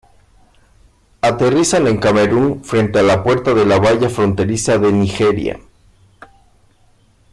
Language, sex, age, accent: Spanish, male, 40-49, México